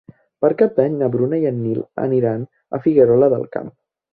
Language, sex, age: Catalan, male, 19-29